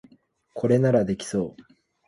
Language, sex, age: Japanese, male, 19-29